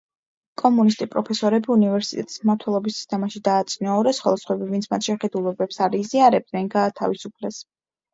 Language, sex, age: Georgian, female, under 19